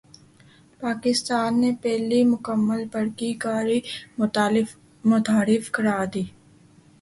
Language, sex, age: Urdu, female, 19-29